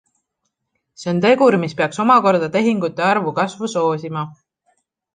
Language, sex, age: Estonian, female, 19-29